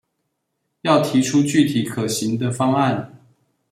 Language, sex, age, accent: Chinese, male, 30-39, 出生地：彰化縣